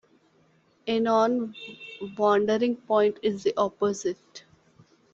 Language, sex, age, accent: English, female, 19-29, India and South Asia (India, Pakistan, Sri Lanka)